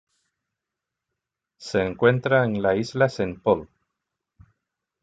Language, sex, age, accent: Spanish, male, 40-49, España: Sur peninsular (Andalucia, Extremadura, Murcia)